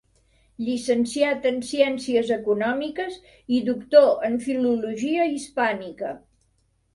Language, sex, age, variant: Catalan, female, 60-69, Central